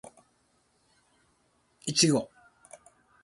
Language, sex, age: Japanese, male, 50-59